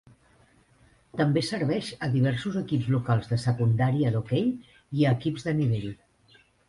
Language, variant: Catalan, Central